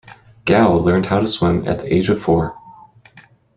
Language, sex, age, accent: English, male, 30-39, United States English